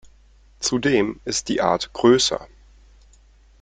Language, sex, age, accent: German, male, 30-39, Deutschland Deutsch